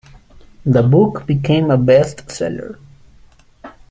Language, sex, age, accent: English, male, 19-29, United States English